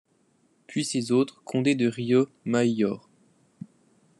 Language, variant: French, Français de métropole